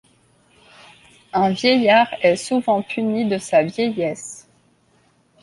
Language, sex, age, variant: French, female, 30-39, Français de métropole